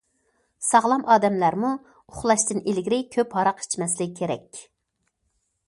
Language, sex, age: Uyghur, female, 40-49